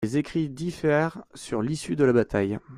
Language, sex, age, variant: French, male, 30-39, Français de métropole